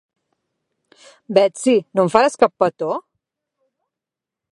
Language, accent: Catalan, central; nord-occidental